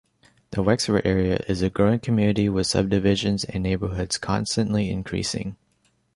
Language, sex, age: English, male, 19-29